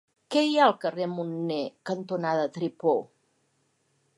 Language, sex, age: Catalan, female, 60-69